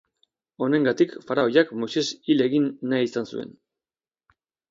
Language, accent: Basque, Erdialdekoa edo Nafarra (Gipuzkoa, Nafarroa)